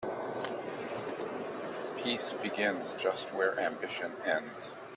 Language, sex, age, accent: English, male, 60-69, United States English